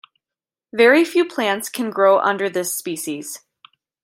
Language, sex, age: English, female, 30-39